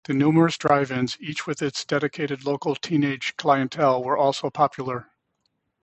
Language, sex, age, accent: English, male, 60-69, United States English